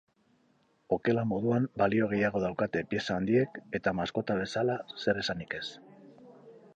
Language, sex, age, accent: Basque, male, 50-59, Mendebalekoa (Araba, Bizkaia, Gipuzkoako mendebaleko herri batzuk)